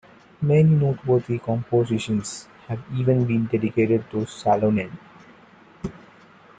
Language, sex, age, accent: English, male, 19-29, India and South Asia (India, Pakistan, Sri Lanka)